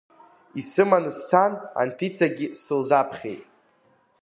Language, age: Abkhazian, under 19